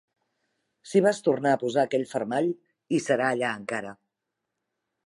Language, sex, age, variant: Catalan, female, 50-59, Central